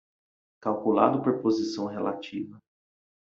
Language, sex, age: Portuguese, male, 30-39